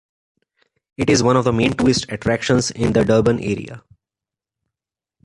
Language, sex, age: English, male, 30-39